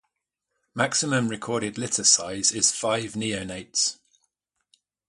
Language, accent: English, England English